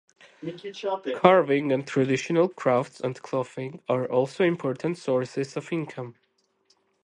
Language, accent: English, United States English